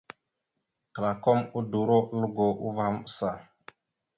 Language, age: Mada (Cameroon), 19-29